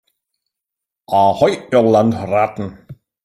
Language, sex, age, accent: German, male, 40-49, Deutschland Deutsch